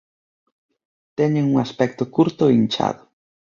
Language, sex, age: Galician, male, 19-29